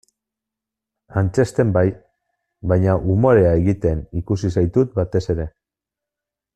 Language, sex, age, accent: Basque, male, 40-49, Mendebalekoa (Araba, Bizkaia, Gipuzkoako mendebaleko herri batzuk)